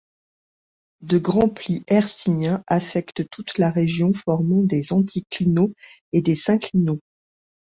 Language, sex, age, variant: French, female, 40-49, Français de métropole